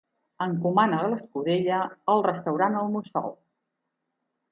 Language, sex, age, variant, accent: Catalan, female, 50-59, Central, central